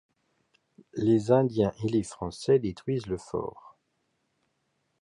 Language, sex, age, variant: French, male, 50-59, Français de métropole